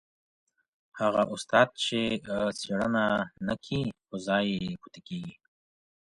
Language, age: Pashto, 19-29